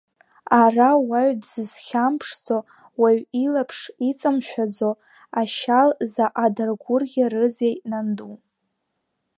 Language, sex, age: Abkhazian, female, under 19